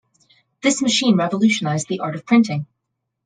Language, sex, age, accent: English, female, 19-29, United States English